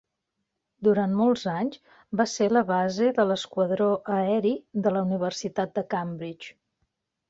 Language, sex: Catalan, female